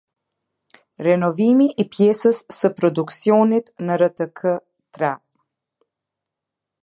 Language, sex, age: Albanian, female, 30-39